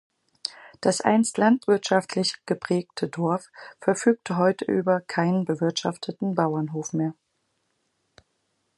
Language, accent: German, Deutschland Deutsch